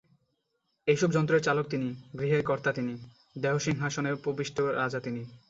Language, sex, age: Bengali, male, 19-29